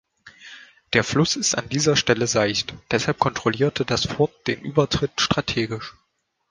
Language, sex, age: German, male, 19-29